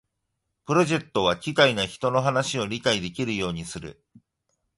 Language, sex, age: Japanese, male, 40-49